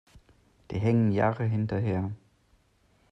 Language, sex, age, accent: German, male, 30-39, Deutschland Deutsch